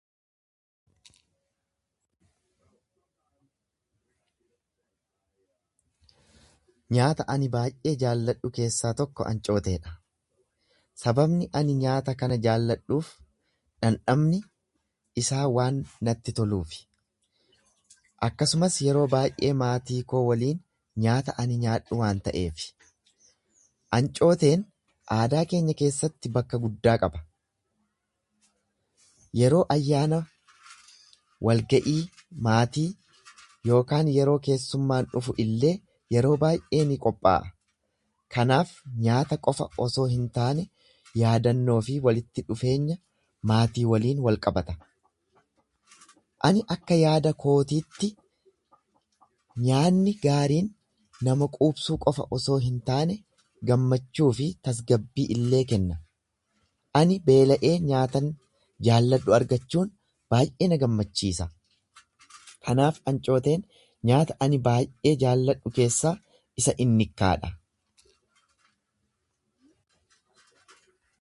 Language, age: Oromo, 30-39